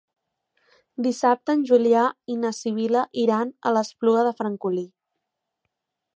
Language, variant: Catalan, Central